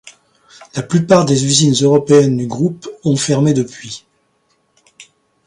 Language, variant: French, Français de métropole